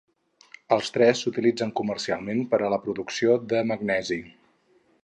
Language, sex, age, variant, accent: Catalan, male, 50-59, Central, central